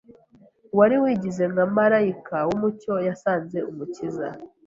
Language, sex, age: Kinyarwanda, female, 19-29